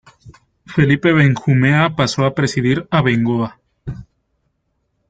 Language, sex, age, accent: Spanish, male, 19-29, México